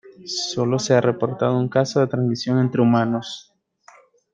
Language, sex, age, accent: Spanish, male, 19-29, América central